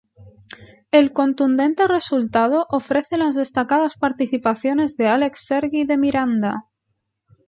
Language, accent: Spanish, España: Centro-Sur peninsular (Madrid, Toledo, Castilla-La Mancha)